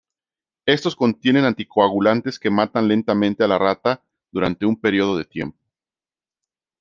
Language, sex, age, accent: Spanish, male, 40-49, México